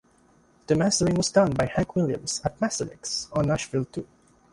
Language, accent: English, Filipino